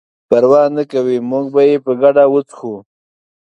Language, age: Pashto, 30-39